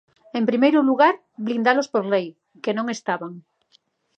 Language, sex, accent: Galician, female, Normativo (estándar)